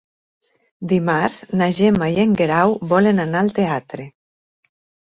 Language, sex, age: Catalan, female, 40-49